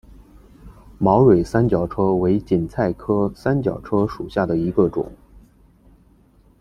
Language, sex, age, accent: Chinese, male, 19-29, 出生地：河南省